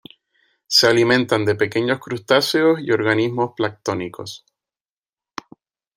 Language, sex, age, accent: Spanish, male, 30-39, España: Islas Canarias